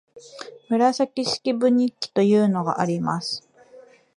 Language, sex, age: Japanese, female, 30-39